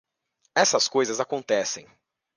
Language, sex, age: Portuguese, male, 19-29